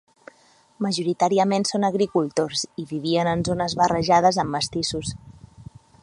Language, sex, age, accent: Catalan, female, 30-39, balear; central